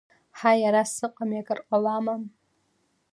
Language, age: Abkhazian, under 19